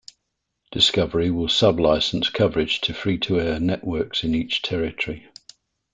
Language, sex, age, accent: English, male, 60-69, England English